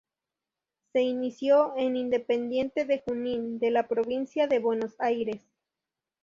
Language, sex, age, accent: Spanish, female, 19-29, México